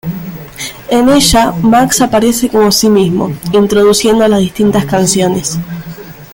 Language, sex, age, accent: Spanish, female, 19-29, Rioplatense: Argentina, Uruguay, este de Bolivia, Paraguay